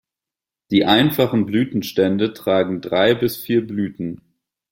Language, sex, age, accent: German, male, 19-29, Deutschland Deutsch